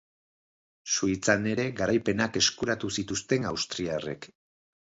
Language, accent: Basque, Mendebalekoa (Araba, Bizkaia, Gipuzkoako mendebaleko herri batzuk)